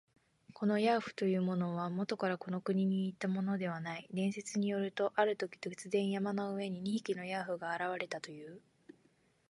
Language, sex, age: Japanese, female, 19-29